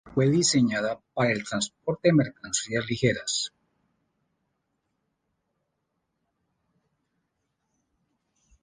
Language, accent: Spanish, Andino-Pacífico: Colombia, Perú, Ecuador, oeste de Bolivia y Venezuela andina